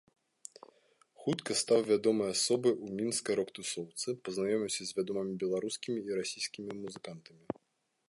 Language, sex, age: Belarusian, male, 19-29